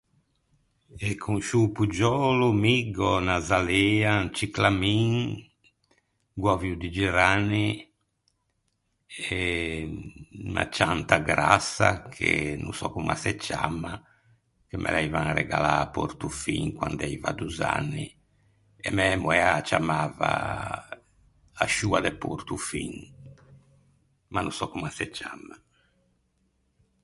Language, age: Ligurian, 70-79